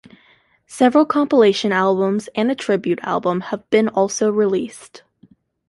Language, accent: English, United States English